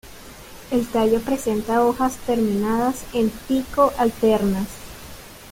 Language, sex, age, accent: Spanish, female, 30-39, Caribe: Cuba, Venezuela, Puerto Rico, República Dominicana, Panamá, Colombia caribeña, México caribeño, Costa del golfo de México